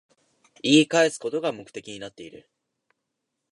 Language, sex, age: Japanese, male, under 19